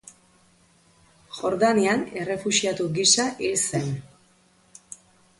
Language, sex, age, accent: Basque, female, 40-49, Mendebalekoa (Araba, Bizkaia, Gipuzkoako mendebaleko herri batzuk)